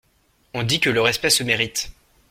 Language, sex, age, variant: French, male, 19-29, Français de métropole